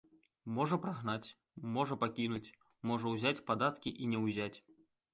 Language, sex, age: Belarusian, male, 19-29